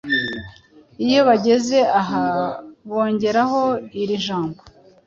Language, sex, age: Kinyarwanda, female, 50-59